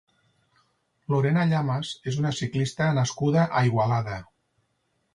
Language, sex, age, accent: Catalan, male, 50-59, Lleidatà